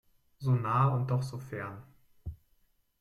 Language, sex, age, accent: German, male, 19-29, Deutschland Deutsch